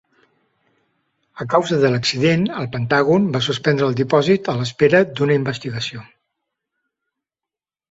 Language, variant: Catalan, Central